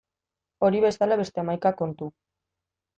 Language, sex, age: Basque, female, 19-29